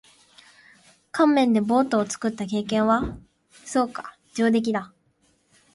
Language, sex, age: Japanese, female, 19-29